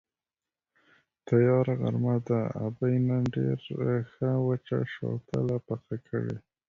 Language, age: Pashto, 19-29